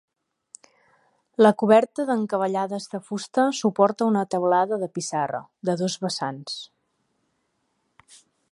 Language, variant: Catalan, Central